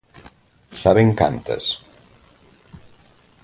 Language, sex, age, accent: Galician, male, 50-59, Normativo (estándar)